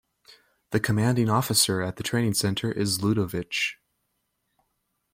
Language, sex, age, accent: English, male, 19-29, United States English